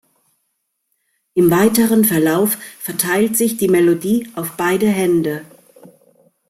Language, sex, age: German, female, 50-59